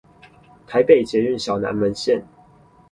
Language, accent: Chinese, 出生地：新北市